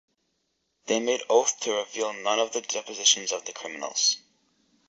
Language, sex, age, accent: English, male, under 19, United States English